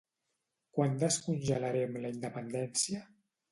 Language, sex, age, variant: Catalan, male, 50-59, Central